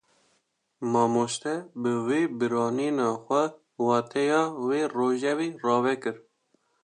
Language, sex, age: Kurdish, male, under 19